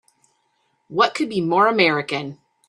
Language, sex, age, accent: English, female, 50-59, United States English